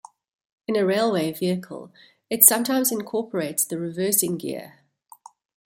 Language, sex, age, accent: English, female, 40-49, Southern African (South Africa, Zimbabwe, Namibia)